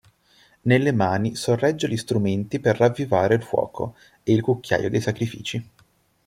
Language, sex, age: Italian, male, 19-29